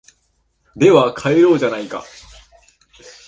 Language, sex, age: Japanese, male, 19-29